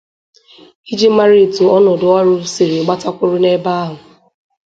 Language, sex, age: Igbo, female, under 19